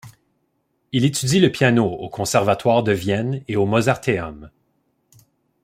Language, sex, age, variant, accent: French, male, 30-39, Français d'Amérique du Nord, Français du Canada